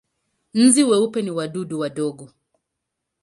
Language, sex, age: Swahili, female, 30-39